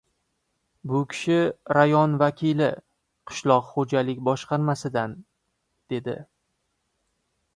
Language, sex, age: Uzbek, male, 19-29